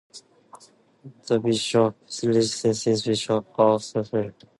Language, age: English, 19-29